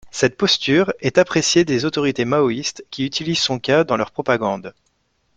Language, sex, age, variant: French, male, 30-39, Français de métropole